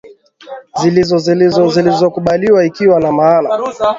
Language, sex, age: Swahili, male, 19-29